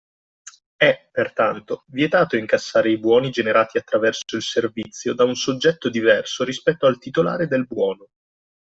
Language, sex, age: Italian, male, 30-39